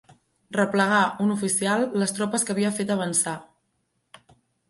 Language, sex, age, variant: Catalan, female, 19-29, Central